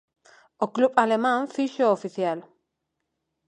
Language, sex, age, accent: Galician, female, 30-39, Neofalante